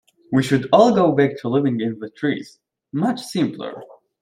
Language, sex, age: English, male, under 19